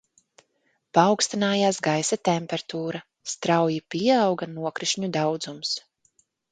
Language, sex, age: Latvian, female, 30-39